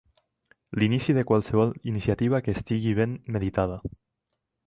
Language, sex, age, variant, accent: Catalan, male, 19-29, Nord-Occidental, Lleidatà